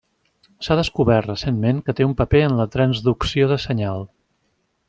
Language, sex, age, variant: Catalan, male, 50-59, Central